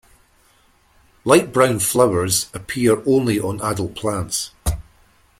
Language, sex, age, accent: English, male, 50-59, Scottish English